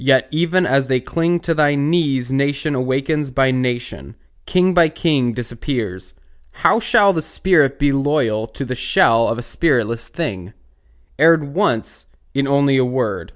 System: none